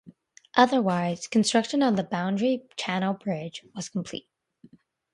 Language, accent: English, United States English